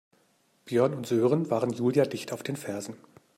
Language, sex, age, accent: German, male, 50-59, Deutschland Deutsch